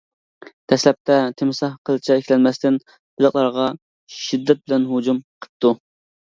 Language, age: Uyghur, 19-29